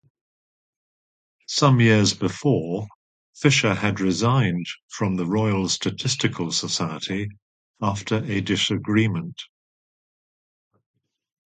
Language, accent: English, England English